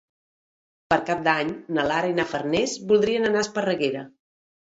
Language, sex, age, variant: Catalan, female, 40-49, Central